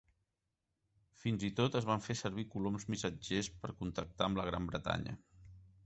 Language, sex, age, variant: Catalan, male, 50-59, Central